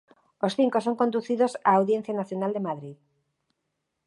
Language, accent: Galician, Normativo (estándar)